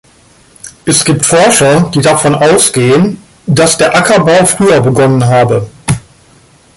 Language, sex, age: German, male, 50-59